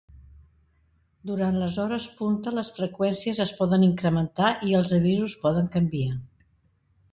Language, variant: Catalan, Central